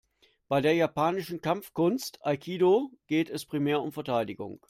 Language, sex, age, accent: German, male, 50-59, Deutschland Deutsch